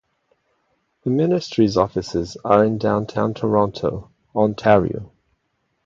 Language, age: English, 40-49